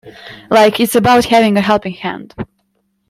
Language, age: English, 19-29